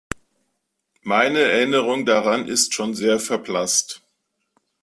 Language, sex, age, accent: German, male, 40-49, Deutschland Deutsch